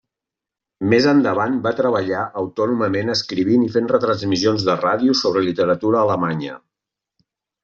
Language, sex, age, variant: Catalan, male, 50-59, Central